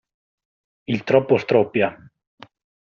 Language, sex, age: Italian, male, 19-29